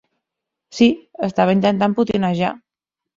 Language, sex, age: Catalan, female, 40-49